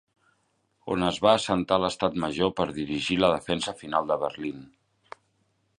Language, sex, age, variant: Catalan, male, 40-49, Central